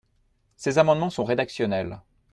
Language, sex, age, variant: French, male, 40-49, Français de métropole